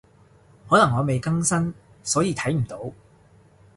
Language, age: Cantonese, 40-49